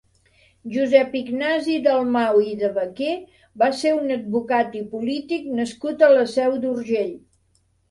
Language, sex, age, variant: Catalan, female, 60-69, Central